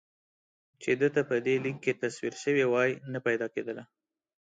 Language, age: Pashto, 19-29